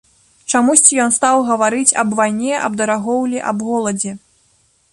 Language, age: Belarusian, 19-29